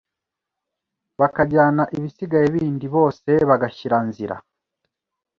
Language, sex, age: Kinyarwanda, male, 30-39